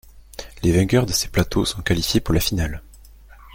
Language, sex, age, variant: French, male, 19-29, Français de métropole